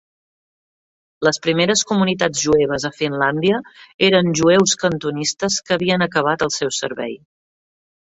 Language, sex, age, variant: Catalan, female, 40-49, Septentrional